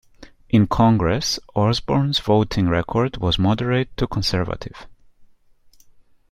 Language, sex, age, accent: English, male, 30-39, England English